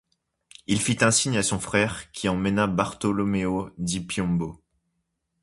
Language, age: French, 19-29